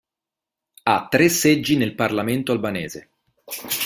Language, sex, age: Italian, male, 30-39